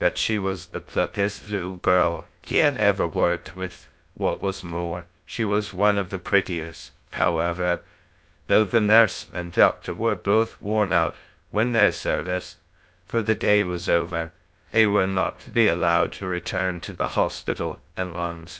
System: TTS, GlowTTS